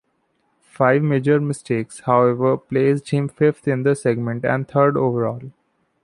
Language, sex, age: English, male, 19-29